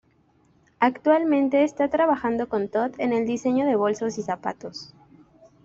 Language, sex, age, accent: Spanish, female, 19-29, México